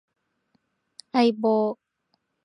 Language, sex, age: Japanese, female, 19-29